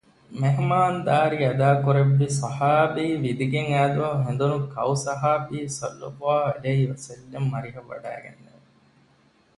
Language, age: Divehi, 30-39